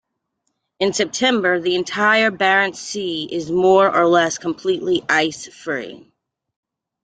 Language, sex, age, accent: English, female, 40-49, United States English